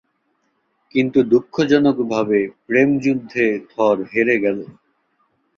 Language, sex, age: Bengali, male, 19-29